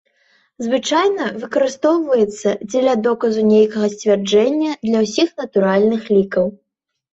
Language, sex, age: Belarusian, female, under 19